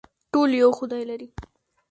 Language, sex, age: Pashto, female, under 19